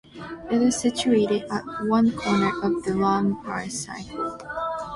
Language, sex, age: English, female, 19-29